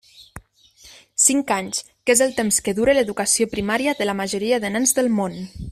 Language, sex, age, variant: Catalan, female, 19-29, Nord-Occidental